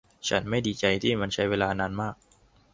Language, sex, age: Thai, male, under 19